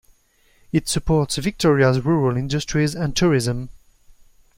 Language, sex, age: English, male, 19-29